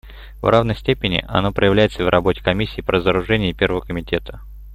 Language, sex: Russian, male